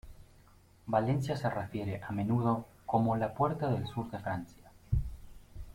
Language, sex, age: Spanish, male, 30-39